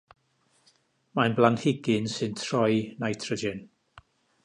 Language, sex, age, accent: Welsh, male, 50-59, Y Deyrnas Unedig Cymraeg